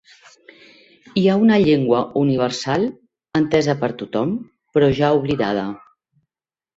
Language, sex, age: Catalan, female, 60-69